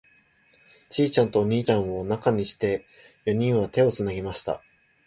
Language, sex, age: Japanese, male, 19-29